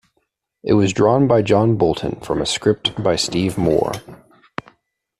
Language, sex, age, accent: English, male, 19-29, United States English